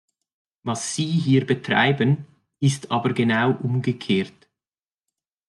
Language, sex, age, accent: German, male, 30-39, Schweizerdeutsch